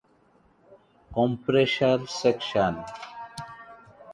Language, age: English, 40-49